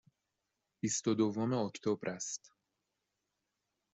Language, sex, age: Persian, male, 30-39